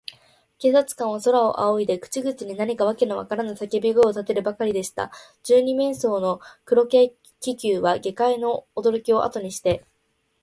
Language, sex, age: Japanese, female, 19-29